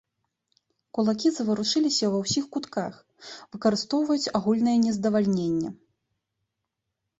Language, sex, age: Belarusian, female, 19-29